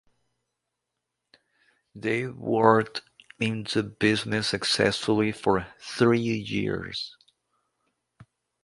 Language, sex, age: English, male, 19-29